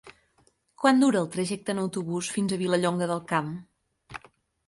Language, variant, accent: Catalan, Central, Girona